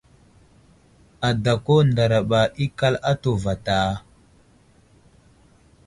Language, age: Wuzlam, 19-29